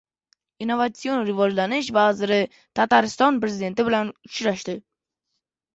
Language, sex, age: Uzbek, male, under 19